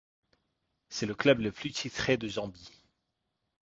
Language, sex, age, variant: French, male, 19-29, Français de métropole